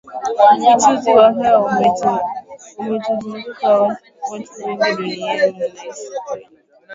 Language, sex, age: Swahili, female, 19-29